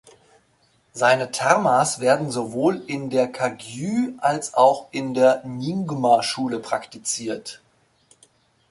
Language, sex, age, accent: German, male, 30-39, Deutschland Deutsch